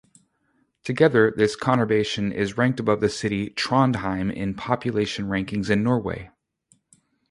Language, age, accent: English, 30-39, United States English